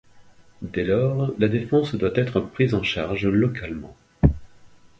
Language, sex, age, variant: French, male, 40-49, Français de métropole